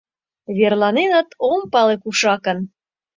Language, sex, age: Mari, female, 30-39